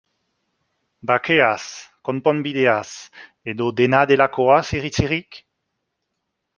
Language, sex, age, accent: Basque, male, 40-49, Nafar-lapurtarra edo Zuberotarra (Lapurdi, Nafarroa Beherea, Zuberoa)